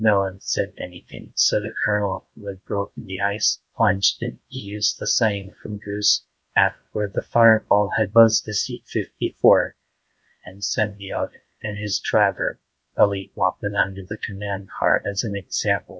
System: TTS, GlowTTS